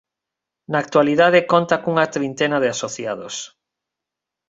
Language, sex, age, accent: Galician, male, 30-39, Normativo (estándar)